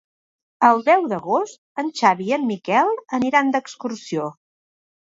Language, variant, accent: Catalan, Central, central